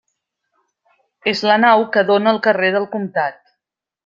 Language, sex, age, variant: Catalan, female, 50-59, Central